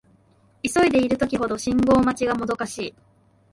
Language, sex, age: Japanese, female, 19-29